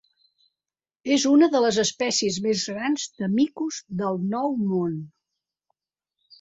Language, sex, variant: Catalan, female, Central